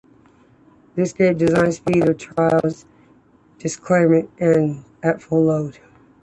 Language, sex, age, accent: English, female, 30-39, United States English